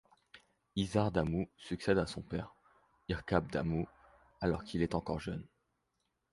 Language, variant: French, Français de métropole